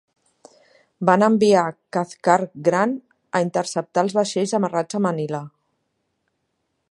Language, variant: Catalan, Central